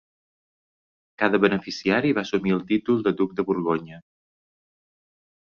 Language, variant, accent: Catalan, Balear, menorquí